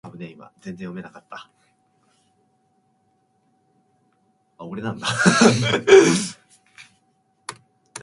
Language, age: English, 19-29